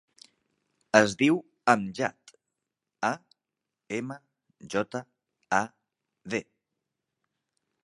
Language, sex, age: Catalan, male, 30-39